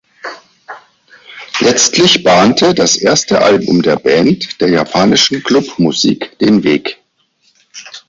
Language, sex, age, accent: German, male, 50-59, Deutschland Deutsch